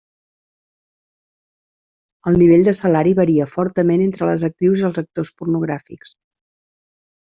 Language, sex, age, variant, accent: Catalan, female, 50-59, Central, central